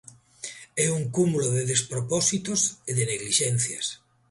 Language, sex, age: Galician, male, 50-59